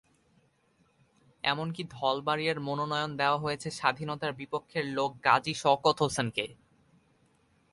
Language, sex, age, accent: Bengali, male, under 19, প্রমিত